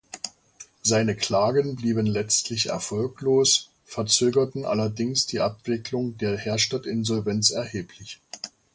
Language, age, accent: German, 50-59, Deutschland Deutsch